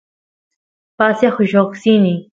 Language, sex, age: Santiago del Estero Quichua, female, 19-29